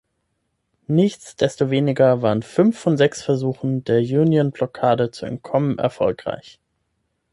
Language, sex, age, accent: German, male, 30-39, Deutschland Deutsch